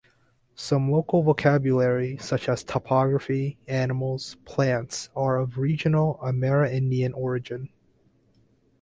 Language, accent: English, United States English; Hong Kong English